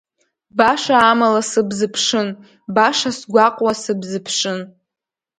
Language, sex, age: Abkhazian, female, under 19